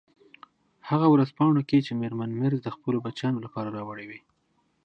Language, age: Pashto, 19-29